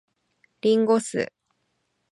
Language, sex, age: Japanese, female, 19-29